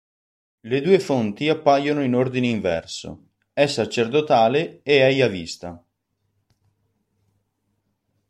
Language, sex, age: Italian, male, 19-29